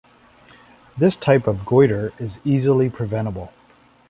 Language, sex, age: English, male, 30-39